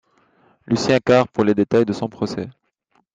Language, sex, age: French, female, 30-39